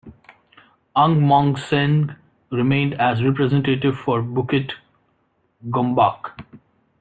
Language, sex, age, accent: English, male, 30-39, India and South Asia (India, Pakistan, Sri Lanka)